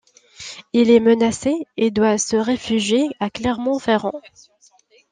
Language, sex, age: French, female, 19-29